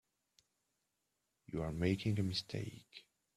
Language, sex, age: English, male, 19-29